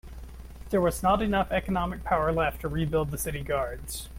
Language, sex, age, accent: English, male, 19-29, United States English